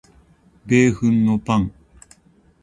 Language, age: Japanese, 50-59